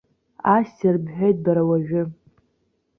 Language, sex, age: Abkhazian, female, 19-29